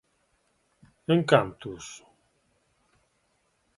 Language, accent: Galician, Oriental (común en zona oriental)